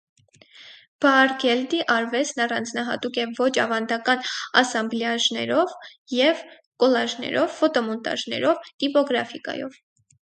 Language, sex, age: Armenian, female, under 19